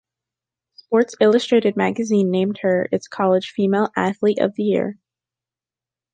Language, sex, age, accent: English, female, under 19, United States English